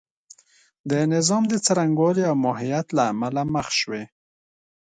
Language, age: Pashto, 30-39